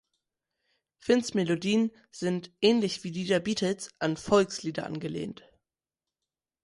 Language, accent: German, Deutschland Deutsch